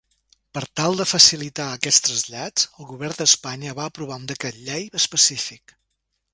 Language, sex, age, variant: Catalan, male, 60-69, Central